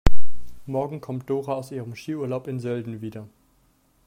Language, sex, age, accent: German, male, 19-29, Deutschland Deutsch